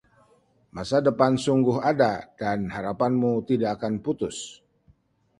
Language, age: Indonesian, 50-59